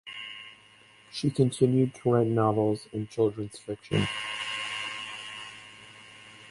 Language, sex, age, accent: English, male, 19-29, United States English